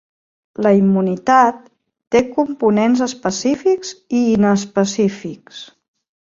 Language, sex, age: Catalan, female, 40-49